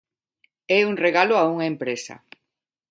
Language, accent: Galician, Neofalante